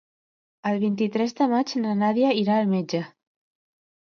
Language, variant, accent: Catalan, Central, central